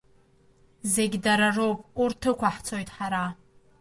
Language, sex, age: Abkhazian, female, under 19